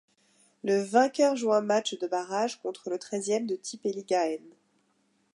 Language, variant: French, Français de métropole